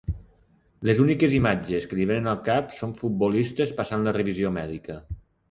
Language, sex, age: Catalan, male, 40-49